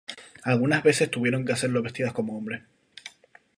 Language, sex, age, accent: Spanish, male, 19-29, España: Islas Canarias